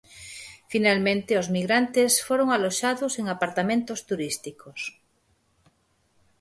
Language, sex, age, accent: Galician, female, 50-59, Normativo (estándar)